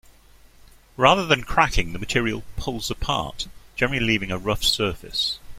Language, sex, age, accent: English, male, 60-69, England English